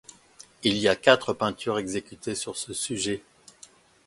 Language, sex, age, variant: French, male, 60-69, Français de métropole